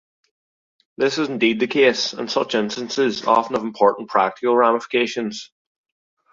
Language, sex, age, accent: English, male, under 19, Irish English